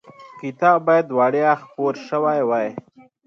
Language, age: Pashto, 30-39